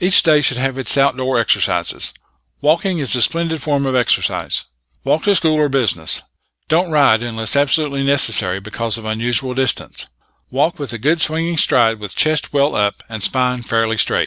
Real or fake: real